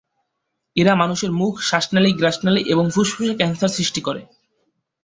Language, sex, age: Bengali, male, 19-29